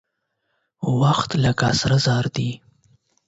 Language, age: Pashto, 19-29